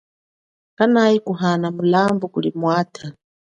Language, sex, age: Chokwe, female, 40-49